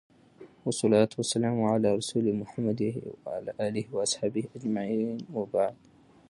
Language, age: Pashto, 19-29